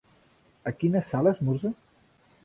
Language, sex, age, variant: Catalan, male, 50-59, Central